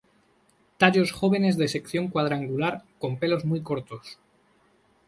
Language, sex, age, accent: Spanish, male, 30-39, España: Norte peninsular (Asturias, Castilla y León, Cantabria, País Vasco, Navarra, Aragón, La Rioja, Guadalajara, Cuenca)